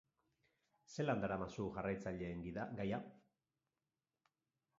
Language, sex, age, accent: Basque, male, 40-49, Mendebalekoa (Araba, Bizkaia, Gipuzkoako mendebaleko herri batzuk)